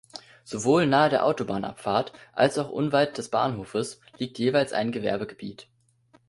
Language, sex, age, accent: German, male, 19-29, Deutschland Deutsch